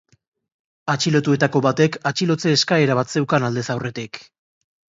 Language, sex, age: Basque, male, 30-39